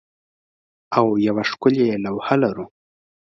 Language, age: Pashto, 19-29